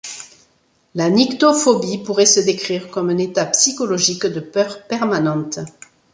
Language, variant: French, Français de métropole